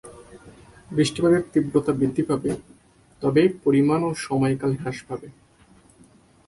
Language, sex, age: Bengali, male, 19-29